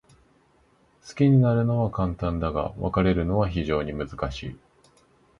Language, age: Japanese, 19-29